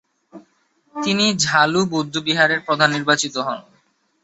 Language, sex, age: Bengali, male, 19-29